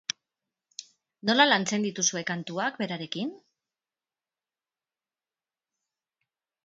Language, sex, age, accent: Basque, female, 50-59, Mendebalekoa (Araba, Bizkaia, Gipuzkoako mendebaleko herri batzuk)